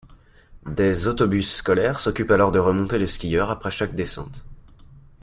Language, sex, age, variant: French, male, under 19, Français de métropole